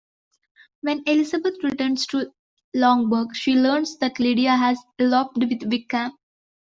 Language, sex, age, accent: English, female, 19-29, India and South Asia (India, Pakistan, Sri Lanka)